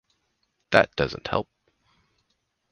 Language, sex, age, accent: English, male, 19-29, United States English